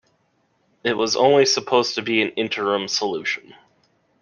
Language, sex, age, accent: English, male, 30-39, United States English